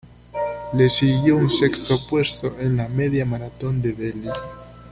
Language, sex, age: Spanish, male, 19-29